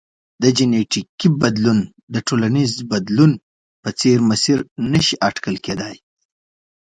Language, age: Pashto, 19-29